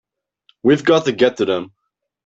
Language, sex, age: English, male, under 19